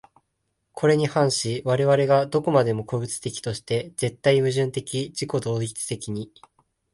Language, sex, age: Japanese, male, 19-29